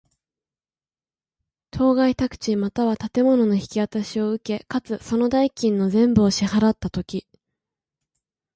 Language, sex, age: Japanese, female, 19-29